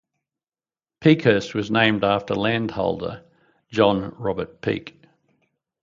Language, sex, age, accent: English, male, 60-69, Australian English